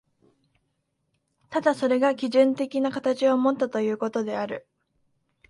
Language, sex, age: Japanese, female, 19-29